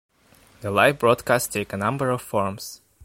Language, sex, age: English, male, 19-29